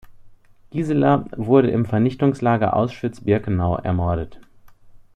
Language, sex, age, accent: German, male, 30-39, Deutschland Deutsch